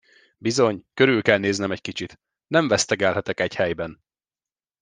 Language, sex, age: Hungarian, male, 30-39